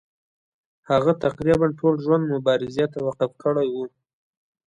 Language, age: Pashto, 19-29